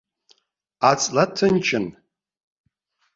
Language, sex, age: Abkhazian, male, 60-69